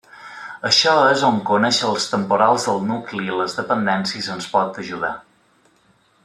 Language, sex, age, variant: Catalan, male, 30-39, Balear